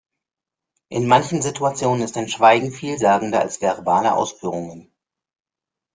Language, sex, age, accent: German, male, 50-59, Deutschland Deutsch